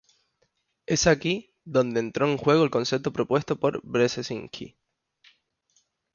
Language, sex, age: Spanish, male, 19-29